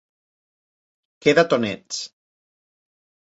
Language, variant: Catalan, Central